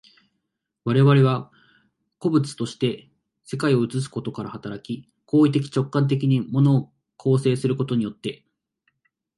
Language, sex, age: Japanese, male, 19-29